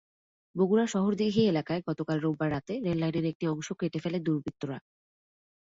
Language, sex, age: Bengali, female, 19-29